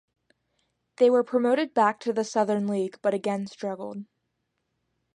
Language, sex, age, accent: English, female, under 19, United States English